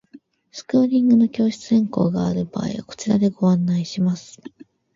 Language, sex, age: Japanese, female, 19-29